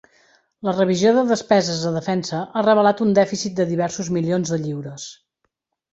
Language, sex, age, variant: Catalan, female, 30-39, Central